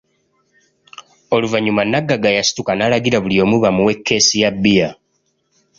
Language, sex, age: Ganda, male, 19-29